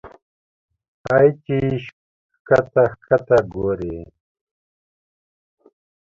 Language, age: Pashto, 40-49